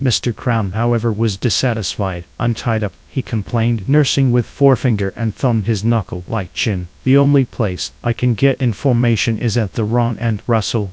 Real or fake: fake